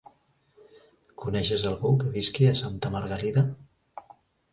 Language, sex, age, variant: Catalan, male, 40-49, Central